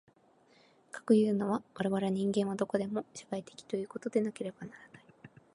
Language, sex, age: Japanese, female, 19-29